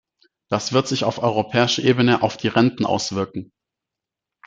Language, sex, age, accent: German, male, 19-29, Deutschland Deutsch